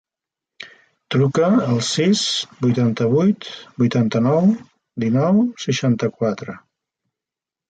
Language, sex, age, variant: Catalan, male, 50-59, Central